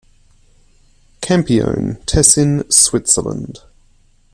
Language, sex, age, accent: English, male, 19-29, Australian English